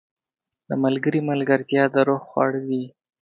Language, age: Pashto, 19-29